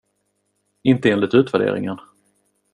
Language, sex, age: Swedish, male, 30-39